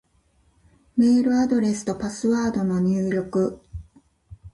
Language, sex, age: Japanese, female, 50-59